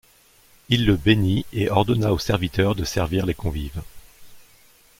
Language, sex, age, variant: French, male, 40-49, Français de métropole